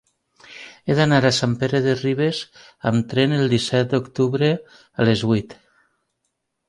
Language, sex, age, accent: Catalan, female, 40-49, valencià